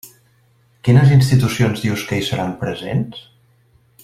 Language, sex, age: Catalan, male, 50-59